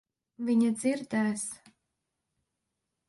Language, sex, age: Latvian, female, 30-39